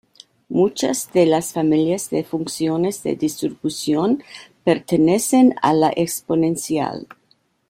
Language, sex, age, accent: Spanish, female, 60-69, México